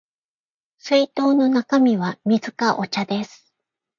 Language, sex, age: Japanese, female, 50-59